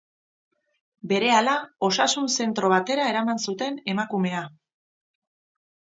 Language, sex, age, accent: Basque, female, 50-59, Erdialdekoa edo Nafarra (Gipuzkoa, Nafarroa)